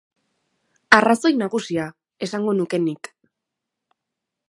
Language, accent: Basque, Erdialdekoa edo Nafarra (Gipuzkoa, Nafarroa)